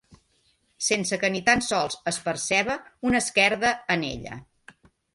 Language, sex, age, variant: Catalan, female, 50-59, Central